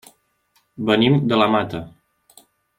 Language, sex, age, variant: Catalan, male, 19-29, Central